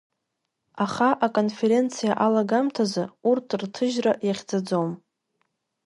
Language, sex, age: Abkhazian, female, under 19